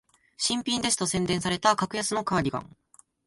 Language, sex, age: Japanese, male, 19-29